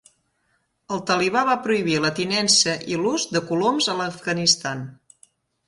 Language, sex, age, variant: Catalan, female, 40-49, Central